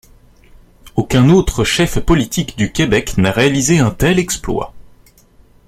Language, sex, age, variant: French, male, 19-29, Français de métropole